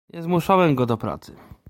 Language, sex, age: Polish, male, 30-39